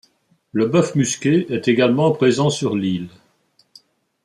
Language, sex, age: French, male, 80-89